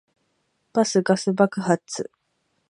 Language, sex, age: Japanese, female, 19-29